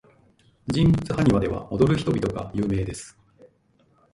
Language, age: Japanese, 50-59